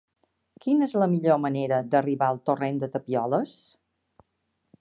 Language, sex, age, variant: Catalan, female, 60-69, Balear